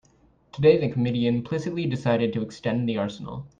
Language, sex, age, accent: English, male, 19-29, United States English